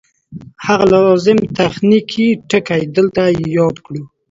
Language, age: Pashto, 19-29